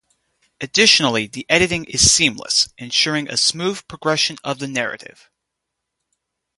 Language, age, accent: English, 19-29, United States English